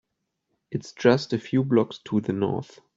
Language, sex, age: English, male, 30-39